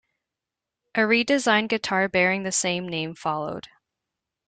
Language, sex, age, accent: English, female, 19-29, Canadian English